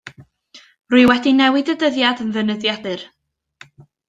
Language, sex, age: Welsh, female, 19-29